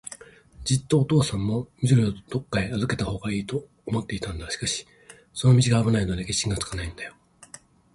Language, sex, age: Japanese, male, 50-59